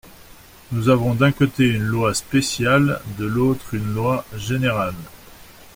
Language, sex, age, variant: French, male, 40-49, Français de métropole